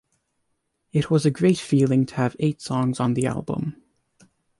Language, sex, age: English, male, under 19